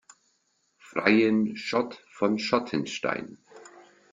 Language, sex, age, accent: German, male, 40-49, Deutschland Deutsch